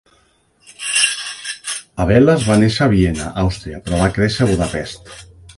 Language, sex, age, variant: Catalan, male, 50-59, Central